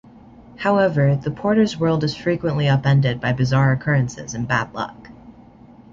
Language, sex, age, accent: English, male, under 19, United States English